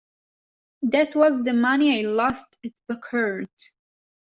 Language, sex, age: English, female, 19-29